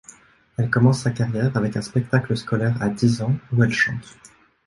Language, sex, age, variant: French, male, 19-29, Français de métropole